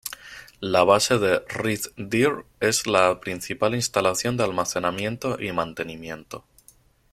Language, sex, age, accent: Spanish, male, 19-29, España: Centro-Sur peninsular (Madrid, Toledo, Castilla-La Mancha)